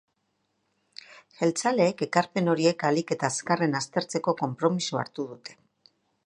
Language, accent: Basque, Erdialdekoa edo Nafarra (Gipuzkoa, Nafarroa)